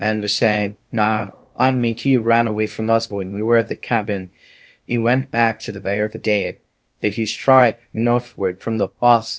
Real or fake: fake